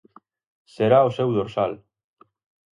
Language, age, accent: Galician, 19-29, Atlántico (seseo e gheada)